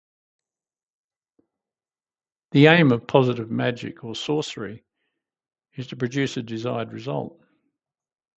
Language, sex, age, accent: English, male, 60-69, Australian English